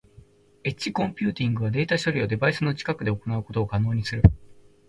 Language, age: Japanese, 19-29